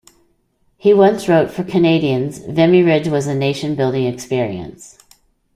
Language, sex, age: English, female, 50-59